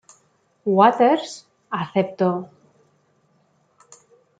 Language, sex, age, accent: Spanish, female, 40-49, España: Norte peninsular (Asturias, Castilla y León, Cantabria, País Vasco, Navarra, Aragón, La Rioja, Guadalajara, Cuenca)